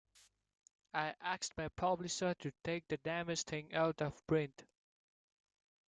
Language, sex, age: English, male, 19-29